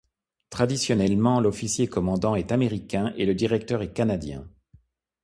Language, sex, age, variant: French, male, 50-59, Français de métropole